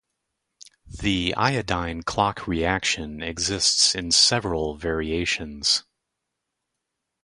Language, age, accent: English, 30-39, United States English